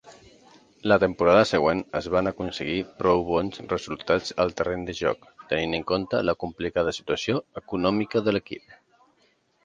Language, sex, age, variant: Catalan, male, 40-49, Central